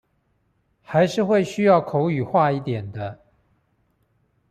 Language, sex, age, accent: Chinese, male, 40-49, 出生地：臺北市